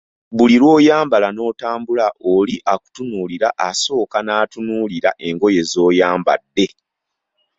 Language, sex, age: Ganda, male, 30-39